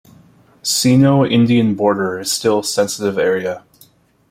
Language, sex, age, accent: English, male, 19-29, United States English